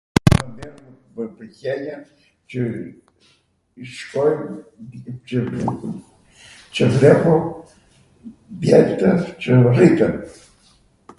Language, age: Arvanitika Albanian, 70-79